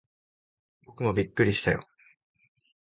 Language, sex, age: Japanese, male, 19-29